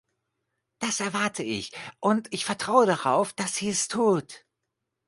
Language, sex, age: German, male, 40-49